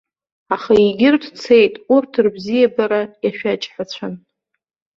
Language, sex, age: Abkhazian, female, 40-49